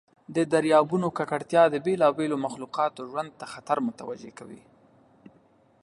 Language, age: Pashto, 30-39